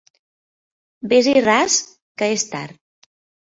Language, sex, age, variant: Catalan, female, 30-39, Central